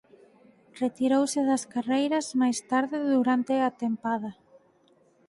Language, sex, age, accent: Galician, female, 19-29, Normativo (estándar)